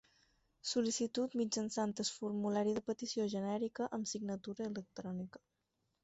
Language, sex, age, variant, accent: Catalan, female, 19-29, Balear, menorquí